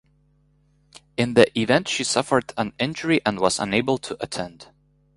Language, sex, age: English, male, 30-39